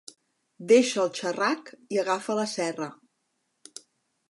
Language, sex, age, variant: Catalan, female, 40-49, Central